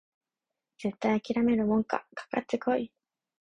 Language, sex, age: Japanese, female, 19-29